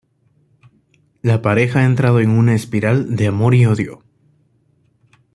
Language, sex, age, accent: Spanish, male, 19-29, América central